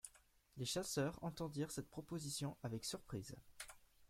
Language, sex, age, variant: French, male, under 19, Français de métropole